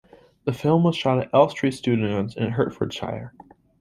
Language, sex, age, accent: English, male, under 19, United States English